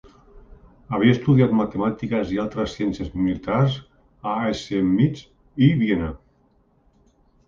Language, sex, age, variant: Catalan, male, 50-59, Central